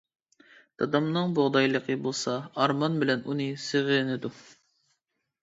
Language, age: Uyghur, 19-29